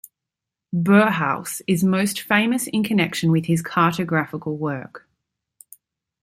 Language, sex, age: English, female, 30-39